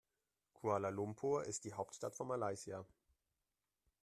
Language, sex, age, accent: German, male, 19-29, Deutschland Deutsch